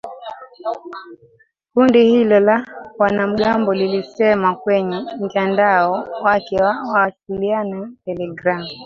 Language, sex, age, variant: Swahili, female, 19-29, Kiswahili cha Bara ya Kenya